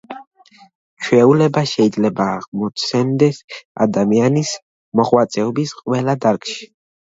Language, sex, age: Georgian, male, under 19